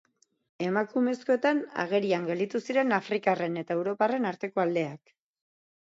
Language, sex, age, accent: Basque, female, 40-49, Erdialdekoa edo Nafarra (Gipuzkoa, Nafarroa)